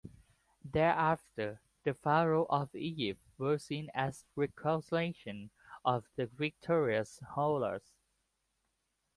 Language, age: English, 19-29